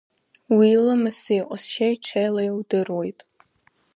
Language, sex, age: Abkhazian, female, under 19